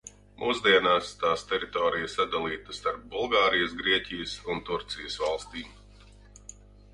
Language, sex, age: Latvian, male, 40-49